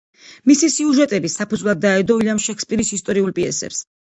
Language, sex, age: Georgian, female, 40-49